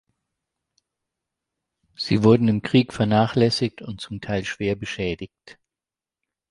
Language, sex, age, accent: German, male, 60-69, Deutschland Deutsch